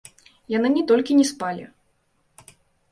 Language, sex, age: Belarusian, female, 19-29